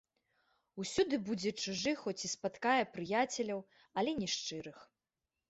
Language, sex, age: Belarusian, female, 30-39